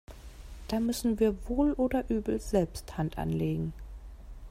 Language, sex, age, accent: German, female, 19-29, Deutschland Deutsch